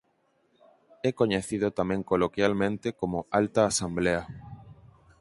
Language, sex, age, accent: Galician, male, 19-29, Central (gheada)